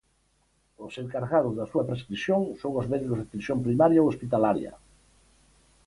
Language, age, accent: Galician, 70-79, Atlántico (seseo e gheada)